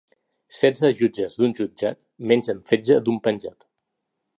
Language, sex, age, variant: Catalan, male, 40-49, Central